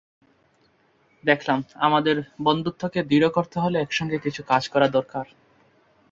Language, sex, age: Bengali, male, 19-29